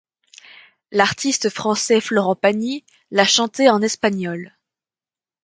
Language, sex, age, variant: French, female, under 19, Français de métropole